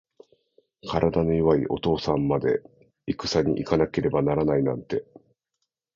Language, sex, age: Japanese, male, 40-49